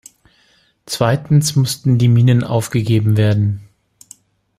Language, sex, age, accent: German, male, 40-49, Deutschland Deutsch